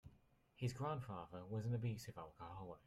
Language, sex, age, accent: English, male, under 19, England English